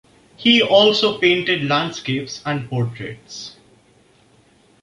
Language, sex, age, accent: English, male, under 19, India and South Asia (India, Pakistan, Sri Lanka)